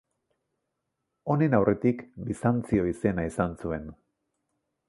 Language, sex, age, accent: Basque, male, 40-49, Erdialdekoa edo Nafarra (Gipuzkoa, Nafarroa)